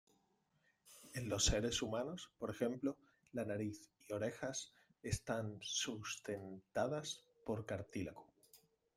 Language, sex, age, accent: Spanish, male, 30-39, España: Sur peninsular (Andalucia, Extremadura, Murcia)